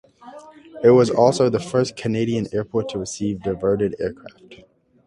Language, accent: English, United States English